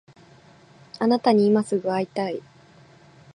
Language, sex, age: Japanese, female, 19-29